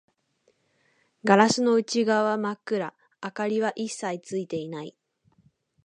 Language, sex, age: Japanese, female, 19-29